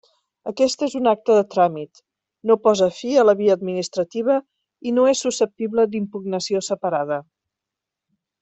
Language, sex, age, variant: Catalan, female, 50-59, Central